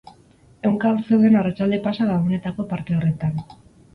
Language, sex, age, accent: Basque, female, 19-29, Mendebalekoa (Araba, Bizkaia, Gipuzkoako mendebaleko herri batzuk)